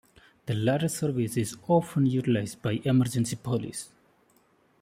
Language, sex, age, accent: English, male, 19-29, India and South Asia (India, Pakistan, Sri Lanka)